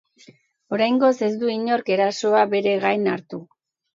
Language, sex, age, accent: Basque, female, 40-49, Mendebalekoa (Araba, Bizkaia, Gipuzkoako mendebaleko herri batzuk)